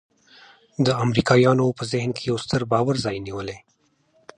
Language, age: Pashto, 19-29